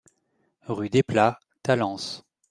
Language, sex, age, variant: French, male, 40-49, Français de métropole